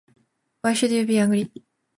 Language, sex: English, female